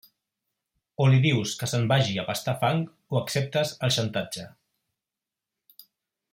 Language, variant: Catalan, Central